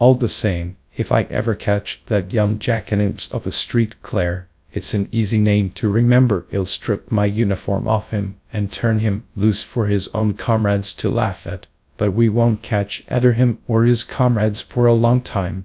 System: TTS, GradTTS